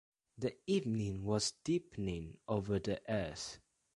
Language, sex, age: English, male, under 19